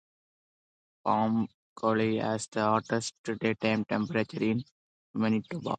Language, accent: English, India and South Asia (India, Pakistan, Sri Lanka)